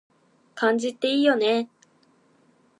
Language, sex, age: Japanese, female, 19-29